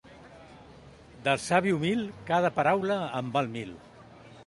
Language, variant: Catalan, Central